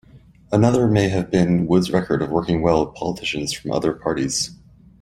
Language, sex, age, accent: English, male, 19-29, United States English